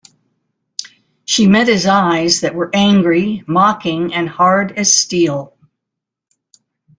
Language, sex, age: English, female, 80-89